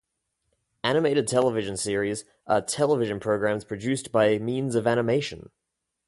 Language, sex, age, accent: English, male, 19-29, Australian English